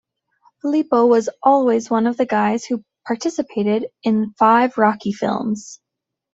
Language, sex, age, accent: English, female, 19-29, United States English